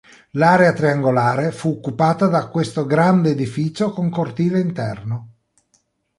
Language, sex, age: Italian, male, 40-49